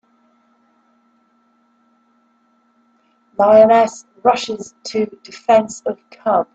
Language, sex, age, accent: English, female, 50-59, England English